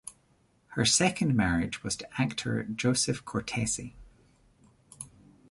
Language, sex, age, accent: English, male, 30-39, New Zealand English